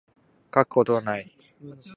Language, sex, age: Japanese, male, under 19